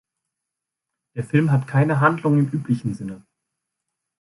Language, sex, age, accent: German, male, 19-29, Deutschland Deutsch